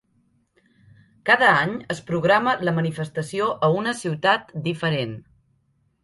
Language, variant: Catalan, Septentrional